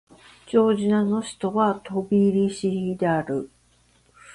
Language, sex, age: Japanese, female, 50-59